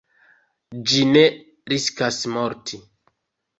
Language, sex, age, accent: Esperanto, male, 30-39, Internacia